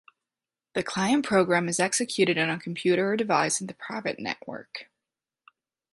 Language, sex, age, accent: English, female, under 19, United States English